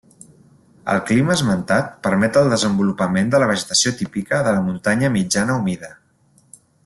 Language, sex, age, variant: Catalan, male, 40-49, Central